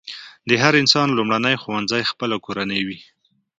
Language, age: Pashto, 30-39